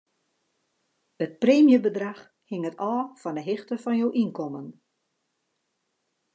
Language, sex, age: Western Frisian, female, 50-59